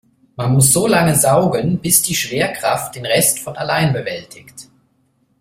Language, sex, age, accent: German, male, 30-39, Deutschland Deutsch